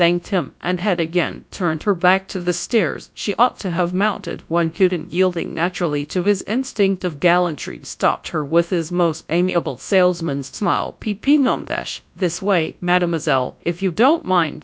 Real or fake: fake